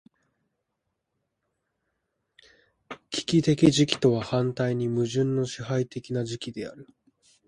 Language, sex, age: Japanese, male, 19-29